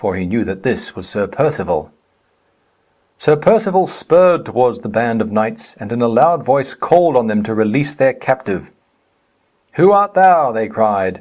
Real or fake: real